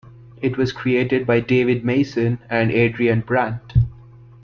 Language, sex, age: English, male, 19-29